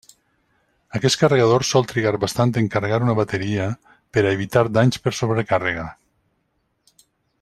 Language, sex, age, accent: Catalan, male, 50-59, valencià